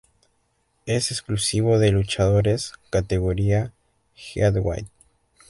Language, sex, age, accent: Spanish, male, 19-29, Andino-Pacífico: Colombia, Perú, Ecuador, oeste de Bolivia y Venezuela andina